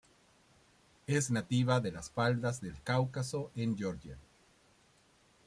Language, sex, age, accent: Spanish, male, 40-49, Chileno: Chile, Cuyo